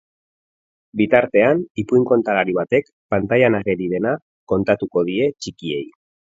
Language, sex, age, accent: Basque, male, 40-49, Erdialdekoa edo Nafarra (Gipuzkoa, Nafarroa)